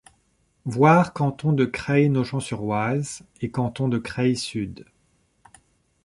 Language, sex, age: French, male, 30-39